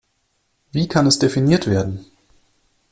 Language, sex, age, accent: German, male, 19-29, Deutschland Deutsch